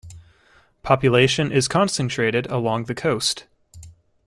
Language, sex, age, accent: English, male, 19-29, United States English